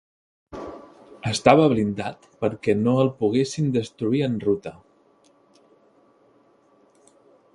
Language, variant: Catalan, Central